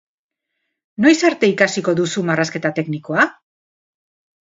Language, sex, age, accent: Basque, female, 50-59, Mendebalekoa (Araba, Bizkaia, Gipuzkoako mendebaleko herri batzuk)